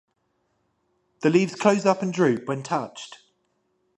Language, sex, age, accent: English, male, 30-39, England English